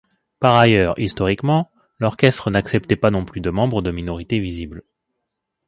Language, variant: French, Français de métropole